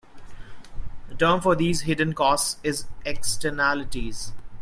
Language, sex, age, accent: English, male, 19-29, India and South Asia (India, Pakistan, Sri Lanka)